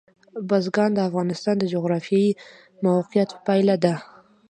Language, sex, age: Pashto, female, 19-29